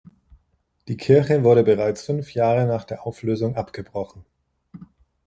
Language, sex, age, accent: German, male, 30-39, Deutschland Deutsch